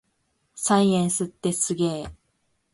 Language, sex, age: Japanese, female, under 19